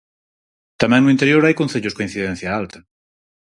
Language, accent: Galician, Normativo (estándar)